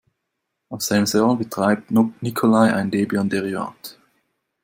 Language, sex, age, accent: German, male, 19-29, Schweizerdeutsch